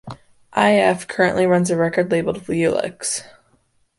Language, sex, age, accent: English, female, under 19, United States English